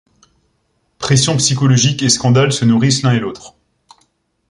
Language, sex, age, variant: French, male, 19-29, Français de métropole